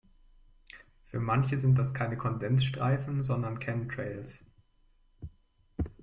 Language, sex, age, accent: German, male, 19-29, Deutschland Deutsch